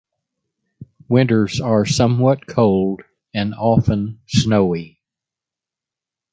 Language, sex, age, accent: English, male, 70-79, United States English